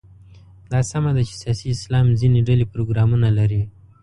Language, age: Pashto, 19-29